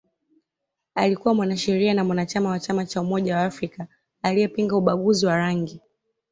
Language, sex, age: Swahili, female, 19-29